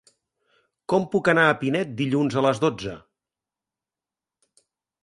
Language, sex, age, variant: Catalan, male, 50-59, Central